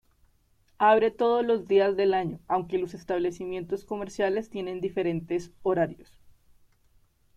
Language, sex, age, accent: Spanish, female, 19-29, Andino-Pacífico: Colombia, Perú, Ecuador, oeste de Bolivia y Venezuela andina